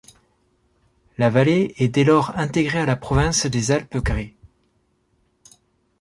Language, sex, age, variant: French, male, 30-39, Français de métropole